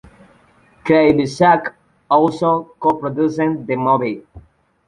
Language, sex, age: English, male, 30-39